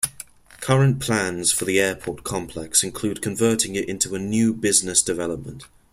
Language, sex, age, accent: English, male, under 19, England English